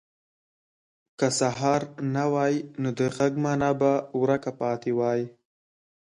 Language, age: Pashto, under 19